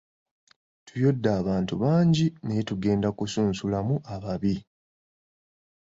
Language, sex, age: Ganda, male, 30-39